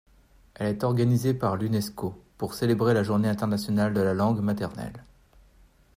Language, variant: French, Français de métropole